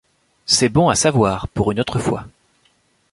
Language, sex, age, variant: French, male, 19-29, Français de métropole